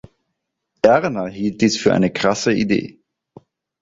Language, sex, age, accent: German, male, 30-39, Deutschland Deutsch